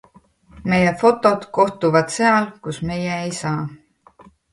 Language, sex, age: Estonian, female, 30-39